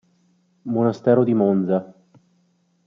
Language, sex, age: Italian, male, 30-39